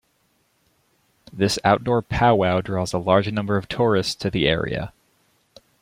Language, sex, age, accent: English, male, 30-39, United States English